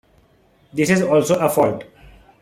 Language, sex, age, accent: English, male, 30-39, India and South Asia (India, Pakistan, Sri Lanka)